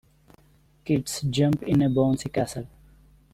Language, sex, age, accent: English, male, 30-39, India and South Asia (India, Pakistan, Sri Lanka)